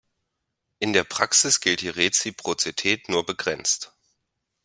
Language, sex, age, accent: German, male, 19-29, Deutschland Deutsch